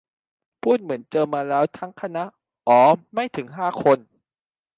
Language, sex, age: Thai, male, 19-29